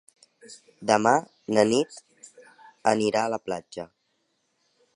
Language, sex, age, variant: Catalan, male, 19-29, Central